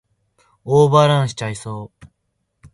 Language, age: Japanese, 19-29